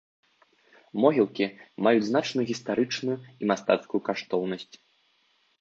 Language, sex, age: Belarusian, male, 19-29